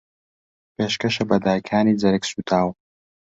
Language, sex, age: Central Kurdish, male, 19-29